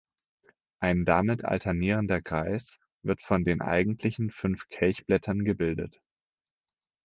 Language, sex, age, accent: German, male, 19-29, Deutschland Deutsch